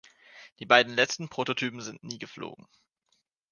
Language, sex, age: German, male, 19-29